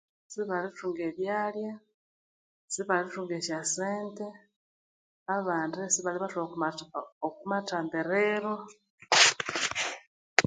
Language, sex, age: Konzo, female, 30-39